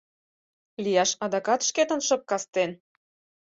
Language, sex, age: Mari, female, 19-29